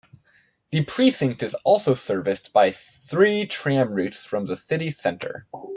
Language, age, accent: English, 19-29, United States English